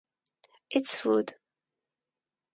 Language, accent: English, Slavic